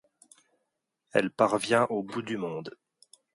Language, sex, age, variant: French, male, 30-39, Français de métropole